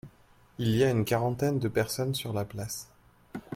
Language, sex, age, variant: French, male, 19-29, Français de métropole